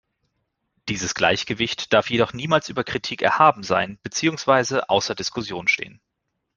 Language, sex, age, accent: German, male, 30-39, Deutschland Deutsch